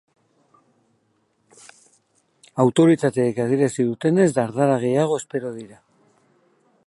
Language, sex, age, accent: Basque, male, 50-59, Mendebalekoa (Araba, Bizkaia, Gipuzkoako mendebaleko herri batzuk)